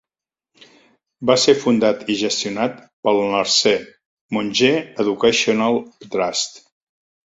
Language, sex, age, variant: Catalan, male, 60-69, Septentrional